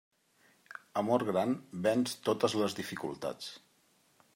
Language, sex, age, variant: Catalan, male, 40-49, Central